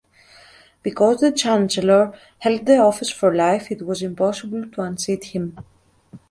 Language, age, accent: English, 30-39, United States English